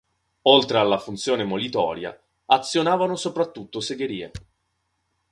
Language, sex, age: Italian, male, 19-29